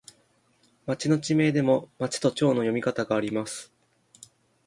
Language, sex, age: Japanese, male, 19-29